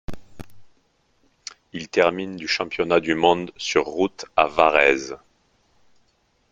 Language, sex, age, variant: French, male, 30-39, Français de métropole